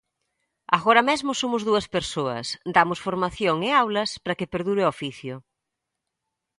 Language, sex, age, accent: Galician, female, 40-49, Atlántico (seseo e gheada)